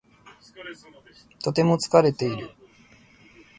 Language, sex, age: Japanese, male, 30-39